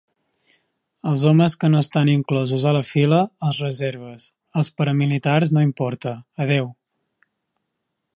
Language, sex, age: Catalan, female, 19-29